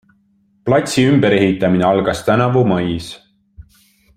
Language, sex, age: Estonian, male, 19-29